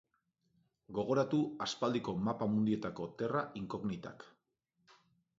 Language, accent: Basque, Erdialdekoa edo Nafarra (Gipuzkoa, Nafarroa)